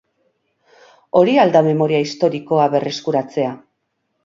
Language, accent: Basque, Erdialdekoa edo Nafarra (Gipuzkoa, Nafarroa)